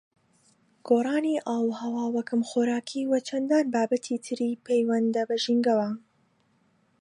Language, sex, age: Central Kurdish, female, 19-29